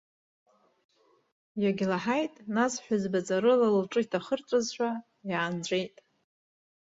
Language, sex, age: Abkhazian, female, 40-49